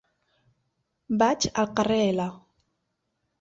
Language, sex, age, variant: Catalan, female, 30-39, Central